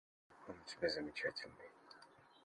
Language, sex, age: Russian, male, 19-29